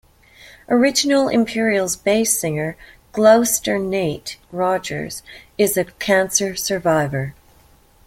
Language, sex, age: English, female, 50-59